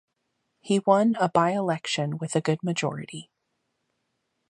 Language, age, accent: English, 19-29, United States English